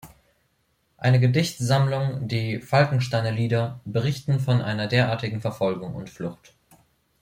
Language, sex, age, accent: German, male, 19-29, Deutschland Deutsch